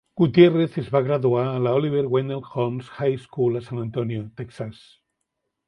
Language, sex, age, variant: Catalan, male, 50-59, Central